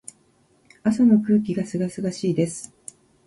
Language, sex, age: Japanese, female, 60-69